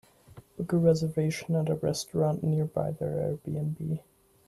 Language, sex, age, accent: English, male, 19-29, United States English